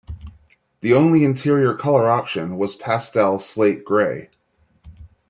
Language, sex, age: English, male, 40-49